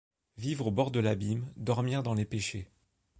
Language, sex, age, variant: French, male, 30-39, Français de métropole